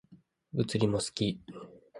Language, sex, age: Japanese, male, 19-29